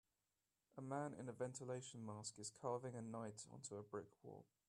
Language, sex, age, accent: English, male, 19-29, England English